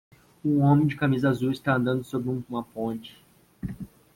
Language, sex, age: Portuguese, male, 19-29